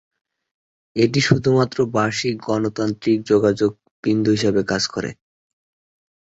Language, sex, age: Bengali, male, 19-29